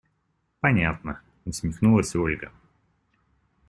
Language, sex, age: Russian, male, 19-29